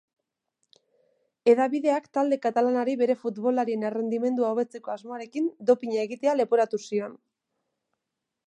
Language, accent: Basque, Mendebalekoa (Araba, Bizkaia, Gipuzkoako mendebaleko herri batzuk)